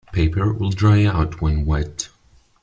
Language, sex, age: English, male, 19-29